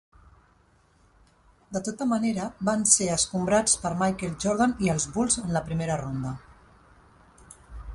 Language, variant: Catalan, Central